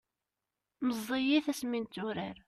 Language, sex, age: Kabyle, female, 19-29